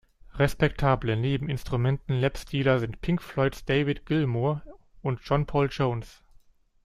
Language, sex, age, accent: German, male, 30-39, Deutschland Deutsch